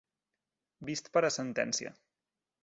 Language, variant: Catalan, Central